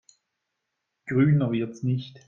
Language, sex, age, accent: German, male, 50-59, Schweizerdeutsch